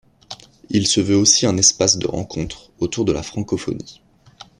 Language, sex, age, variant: French, male, 30-39, Français de métropole